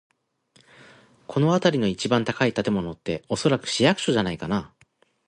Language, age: Japanese, 40-49